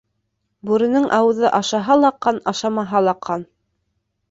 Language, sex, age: Bashkir, female, 19-29